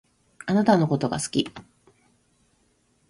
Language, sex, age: Japanese, female, 40-49